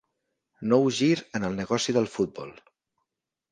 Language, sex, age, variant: Catalan, male, 40-49, Nord-Occidental